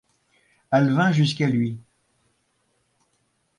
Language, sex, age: French, male, 70-79